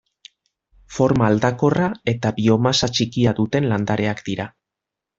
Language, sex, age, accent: Basque, male, 30-39, Mendebalekoa (Araba, Bizkaia, Gipuzkoako mendebaleko herri batzuk)